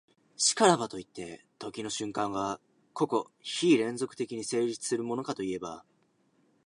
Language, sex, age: Japanese, male, under 19